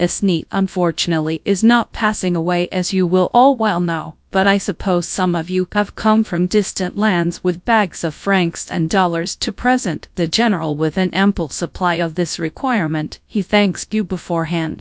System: TTS, GradTTS